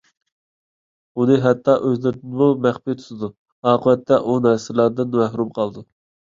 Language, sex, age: Uyghur, male, 19-29